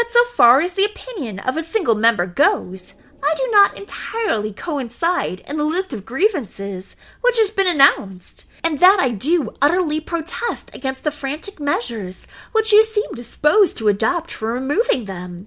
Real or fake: real